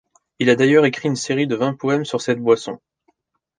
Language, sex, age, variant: French, male, 19-29, Français de métropole